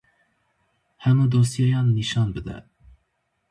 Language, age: Kurdish, 19-29